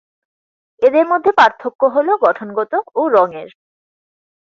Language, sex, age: Bengali, female, 19-29